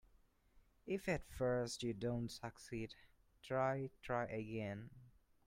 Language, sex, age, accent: English, male, 19-29, India and South Asia (India, Pakistan, Sri Lanka)